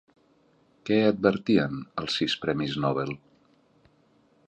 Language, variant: Catalan, Central